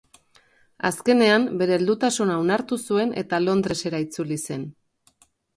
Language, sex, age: Basque, female, 30-39